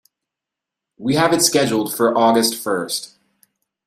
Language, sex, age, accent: English, male, 19-29, United States English